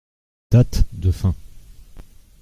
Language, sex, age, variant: French, male, 40-49, Français de métropole